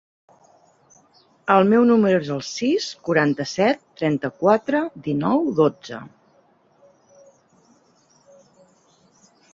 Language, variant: Catalan, Central